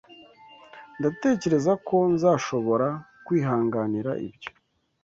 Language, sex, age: Kinyarwanda, male, 19-29